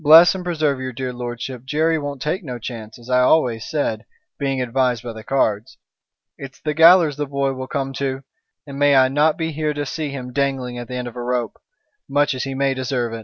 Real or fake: real